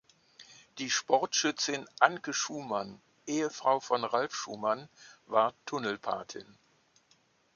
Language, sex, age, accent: German, male, 60-69, Deutschland Deutsch